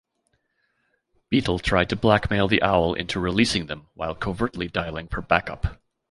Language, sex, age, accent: English, male, 40-49, Canadian English